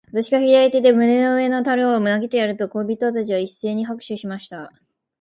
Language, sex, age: Japanese, female, under 19